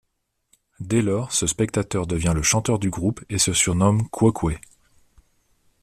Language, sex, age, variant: French, male, 30-39, Français de métropole